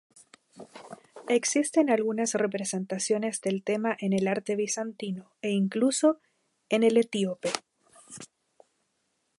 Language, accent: Spanish, Chileno: Chile, Cuyo